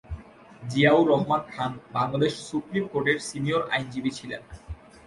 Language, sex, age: Bengali, male, 19-29